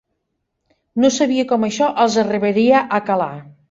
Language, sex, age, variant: Catalan, female, 50-59, Central